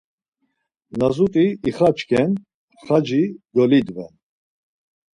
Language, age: Laz, 60-69